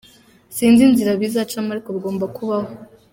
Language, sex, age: Kinyarwanda, female, under 19